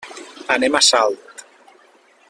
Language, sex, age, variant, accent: Catalan, male, 40-49, Valencià meridional, valencià